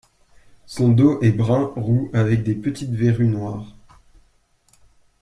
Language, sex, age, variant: French, male, 19-29, Français de métropole